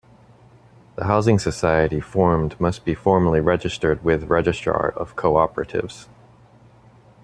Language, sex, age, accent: English, male, 40-49, United States English